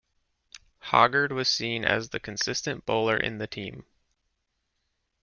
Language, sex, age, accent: English, male, 40-49, United States English